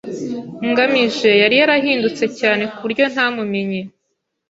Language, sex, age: Kinyarwanda, female, 19-29